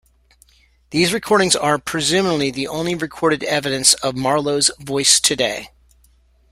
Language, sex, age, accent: English, male, 40-49, United States English